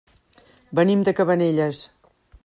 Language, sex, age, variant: Catalan, female, 50-59, Central